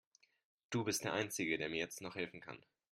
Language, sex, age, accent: German, male, 19-29, Deutschland Deutsch